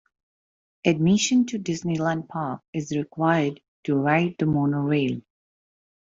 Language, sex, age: English, female, 19-29